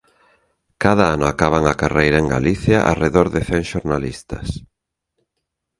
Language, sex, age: Galician, male, 40-49